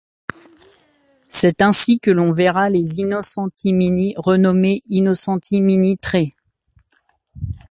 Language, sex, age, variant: French, male, 30-39, Français de métropole